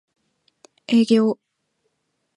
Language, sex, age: Japanese, female, 19-29